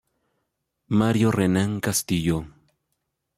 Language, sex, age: Spanish, male, 40-49